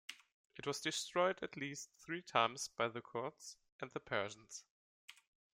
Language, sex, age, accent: English, male, 19-29, England English